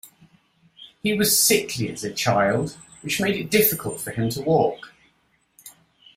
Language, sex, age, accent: English, male, 50-59, England English